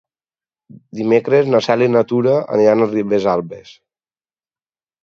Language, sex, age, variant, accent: Catalan, male, 30-39, Valencià meridional, valencià